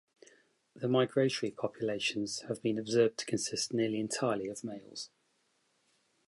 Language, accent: English, England English